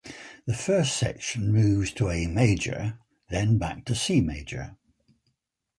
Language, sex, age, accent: English, male, 70-79, England English